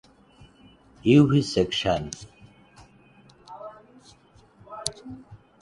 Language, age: English, 40-49